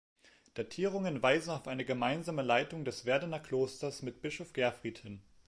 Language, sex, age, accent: German, male, 19-29, Deutschland Deutsch